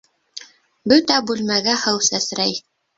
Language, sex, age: Bashkir, female, 30-39